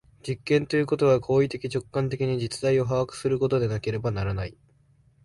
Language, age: Japanese, 19-29